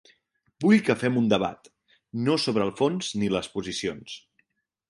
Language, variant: Catalan, Central